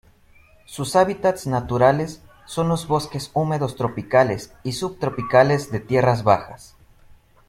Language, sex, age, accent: Spanish, male, 19-29, México